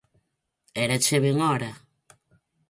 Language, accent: Galician, Normativo (estándar)